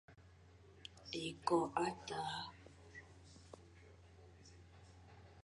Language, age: Fang, under 19